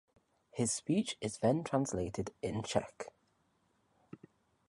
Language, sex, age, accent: English, male, under 19, Welsh English